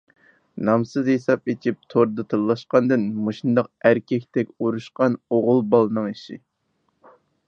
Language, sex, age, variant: Uyghur, male, 30-39, ئۇيغۇر تىلى